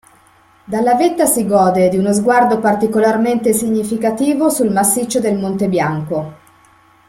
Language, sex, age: Italian, female, 50-59